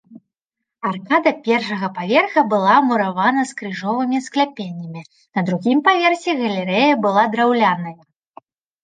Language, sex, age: Belarusian, female, 19-29